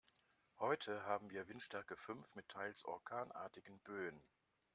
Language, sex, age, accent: German, male, 60-69, Deutschland Deutsch